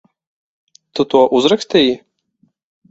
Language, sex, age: Latvian, male, 30-39